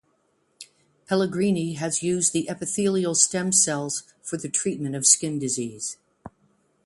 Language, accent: English, United States English